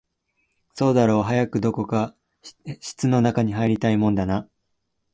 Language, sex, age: Japanese, male, 19-29